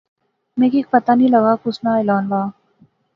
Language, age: Pahari-Potwari, 19-29